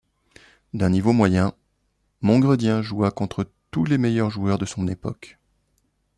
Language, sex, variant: French, male, Français de métropole